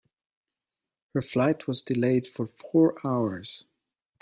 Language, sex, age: English, male, 30-39